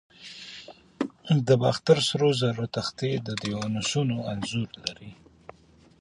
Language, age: Pashto, 30-39